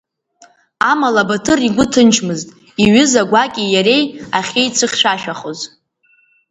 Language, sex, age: Abkhazian, female, under 19